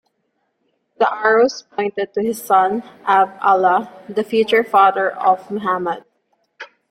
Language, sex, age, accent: English, female, 19-29, Filipino